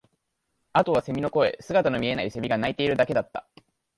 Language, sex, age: Japanese, male, 19-29